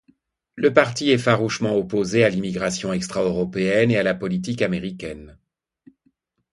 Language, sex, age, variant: French, male, 50-59, Français de métropole